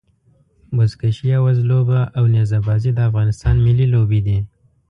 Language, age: Pashto, 19-29